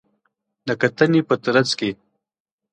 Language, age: Pashto, 19-29